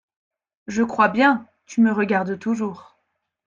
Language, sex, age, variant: French, female, 30-39, Français de métropole